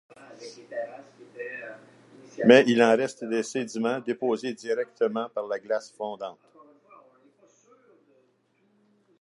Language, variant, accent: French, Français d'Amérique du Nord, Français du Canada